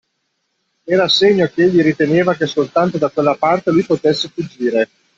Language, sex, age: Italian, male, 50-59